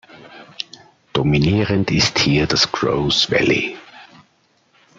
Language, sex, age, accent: German, male, 40-49, Österreichisches Deutsch